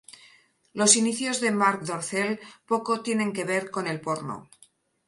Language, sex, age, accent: Spanish, female, 50-59, España: Norte peninsular (Asturias, Castilla y León, Cantabria, País Vasco, Navarra, Aragón, La Rioja, Guadalajara, Cuenca)